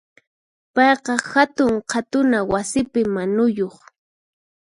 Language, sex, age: Puno Quechua, female, 19-29